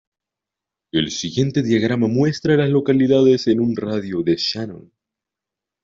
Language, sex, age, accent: Spanish, male, under 19, Andino-Pacífico: Colombia, Perú, Ecuador, oeste de Bolivia y Venezuela andina